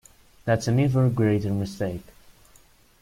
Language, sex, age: English, male, under 19